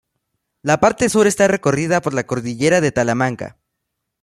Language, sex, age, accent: Spanish, male, under 19, México